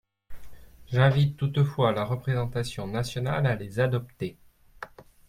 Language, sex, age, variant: French, male, 30-39, Français de métropole